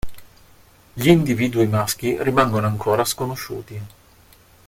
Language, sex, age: Italian, male, 40-49